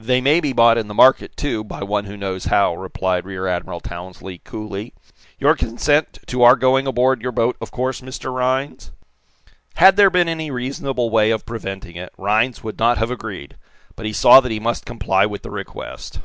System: none